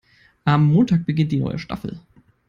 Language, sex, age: English, male, 19-29